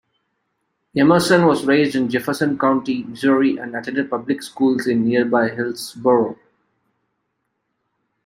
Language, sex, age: English, male, 30-39